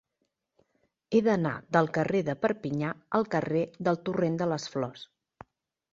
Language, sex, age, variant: Catalan, female, 40-49, Central